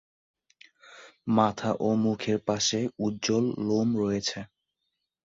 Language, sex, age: Bengali, male, 19-29